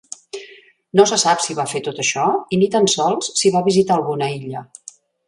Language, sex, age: Catalan, female, 60-69